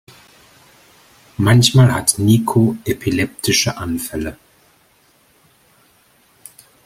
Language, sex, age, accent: German, male, 40-49, Deutschland Deutsch